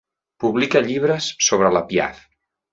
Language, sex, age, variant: Catalan, male, 30-39, Central